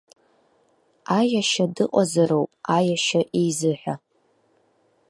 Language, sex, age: Abkhazian, female, under 19